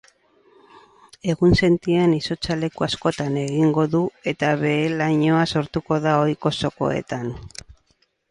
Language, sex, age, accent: Basque, female, 60-69, Erdialdekoa edo Nafarra (Gipuzkoa, Nafarroa)